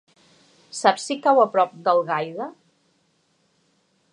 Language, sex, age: Catalan, female, 40-49